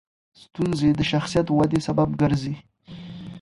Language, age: Pashto, under 19